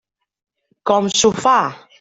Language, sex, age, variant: Catalan, female, 40-49, Central